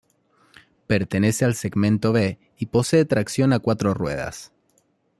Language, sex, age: Spanish, male, 30-39